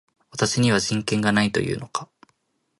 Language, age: Japanese, 19-29